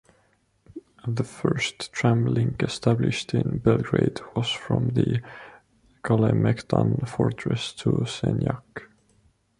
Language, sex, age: English, male, 19-29